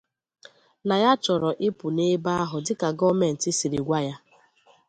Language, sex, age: Igbo, female, 30-39